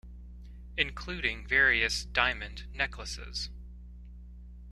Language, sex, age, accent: English, male, 30-39, United States English